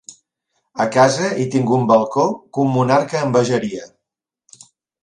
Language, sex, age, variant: Catalan, male, 50-59, Central